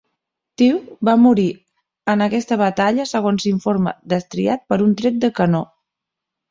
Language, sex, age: Catalan, female, 40-49